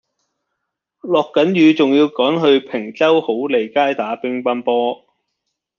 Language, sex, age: Cantonese, male, 30-39